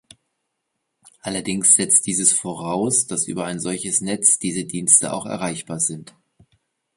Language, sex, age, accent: German, male, 40-49, Deutschland Deutsch